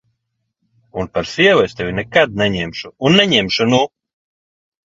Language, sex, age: Latvian, male, 30-39